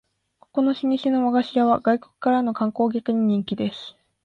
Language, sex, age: Japanese, female, under 19